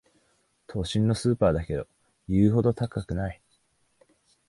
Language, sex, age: Japanese, male, 19-29